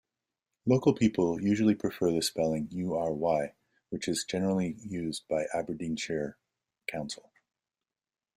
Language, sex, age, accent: English, male, 40-49, Canadian English